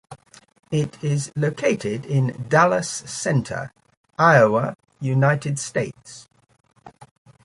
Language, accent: English, England English